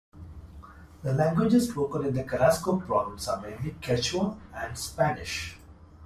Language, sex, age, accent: English, male, 30-39, India and South Asia (India, Pakistan, Sri Lanka)